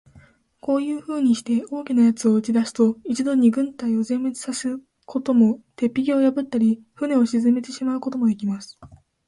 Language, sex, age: Japanese, female, 19-29